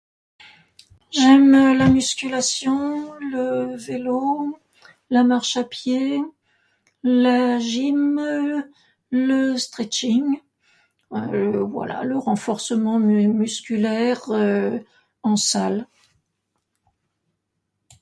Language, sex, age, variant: French, female, 70-79, Français de métropole